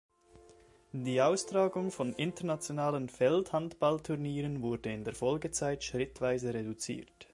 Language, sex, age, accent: German, male, 19-29, Schweizerdeutsch